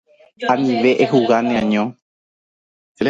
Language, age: Guarani, 19-29